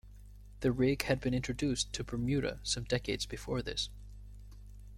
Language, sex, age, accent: English, male, 19-29, United States English